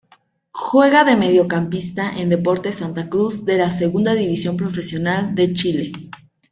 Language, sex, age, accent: Spanish, female, 19-29, México